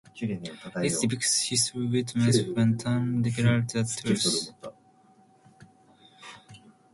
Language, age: English, 19-29